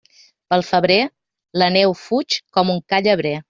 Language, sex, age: Catalan, female, 50-59